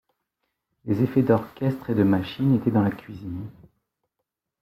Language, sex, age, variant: French, male, 40-49, Français de métropole